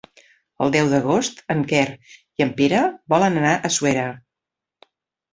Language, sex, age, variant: Catalan, female, 50-59, Central